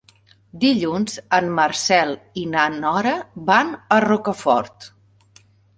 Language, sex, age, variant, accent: Catalan, female, 40-49, Central, central